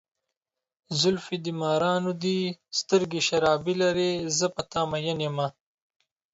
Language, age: Pashto, 19-29